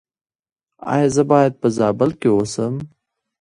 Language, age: Pashto, 19-29